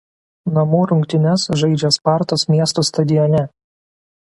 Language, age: Lithuanian, 19-29